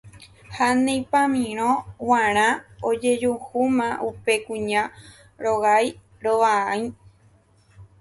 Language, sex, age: Guarani, female, 19-29